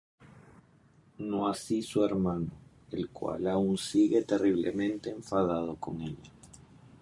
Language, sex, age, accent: Spanish, male, 40-49, Caribe: Cuba, Venezuela, Puerto Rico, República Dominicana, Panamá, Colombia caribeña, México caribeño, Costa del golfo de México